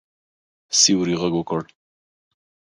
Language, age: Pashto, 30-39